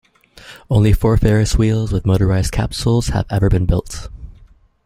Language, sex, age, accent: English, male, 19-29, Canadian English